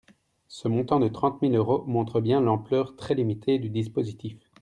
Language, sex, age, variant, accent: French, male, 30-39, Français d'Europe, Français de Belgique